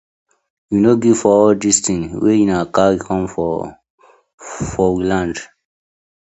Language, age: Nigerian Pidgin, 19-29